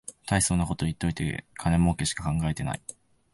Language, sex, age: Japanese, male, 19-29